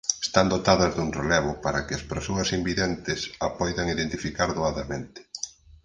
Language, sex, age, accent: Galician, male, 40-49, Oriental (común en zona oriental)